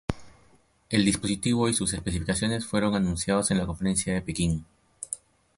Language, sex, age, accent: Spanish, male, 30-39, Peru